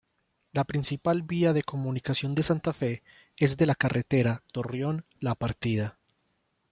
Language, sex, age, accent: Spanish, male, 19-29, Andino-Pacífico: Colombia, Perú, Ecuador, oeste de Bolivia y Venezuela andina